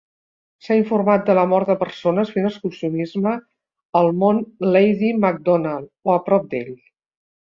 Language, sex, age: Catalan, female, 60-69